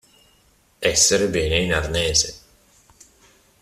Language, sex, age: Italian, male, 50-59